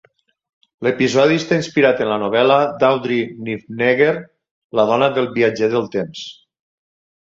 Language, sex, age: Catalan, male, 50-59